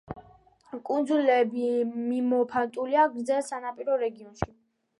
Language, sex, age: Georgian, female, under 19